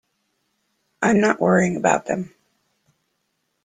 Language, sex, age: English, female, 50-59